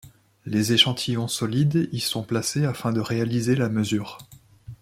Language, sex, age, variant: French, male, 30-39, Français de métropole